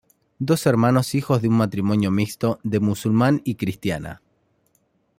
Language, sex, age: Spanish, male, 30-39